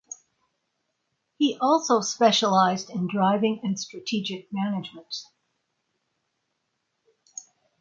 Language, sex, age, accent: English, female, 80-89, United States English